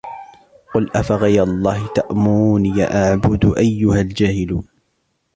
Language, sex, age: Arabic, male, 19-29